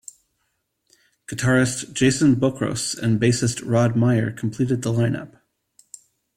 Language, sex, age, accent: English, male, 30-39, United States English